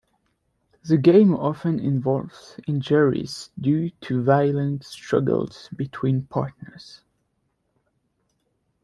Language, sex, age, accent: English, male, 19-29, United States English